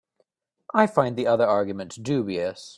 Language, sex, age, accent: English, male, 19-29, United States English